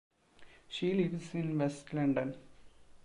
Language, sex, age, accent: English, male, 19-29, India and South Asia (India, Pakistan, Sri Lanka)